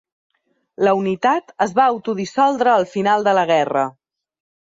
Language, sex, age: Catalan, female, 30-39